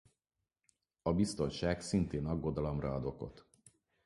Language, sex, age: Hungarian, male, 40-49